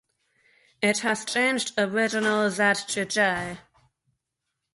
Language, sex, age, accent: English, male, under 19, England English